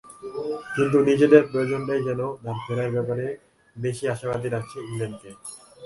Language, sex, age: Bengali, male, 19-29